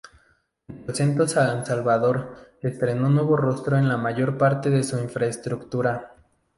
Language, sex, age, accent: Spanish, male, 19-29, México